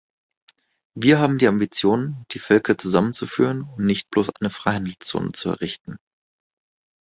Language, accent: German, Deutschland Deutsch